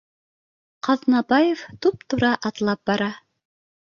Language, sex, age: Bashkir, female, 50-59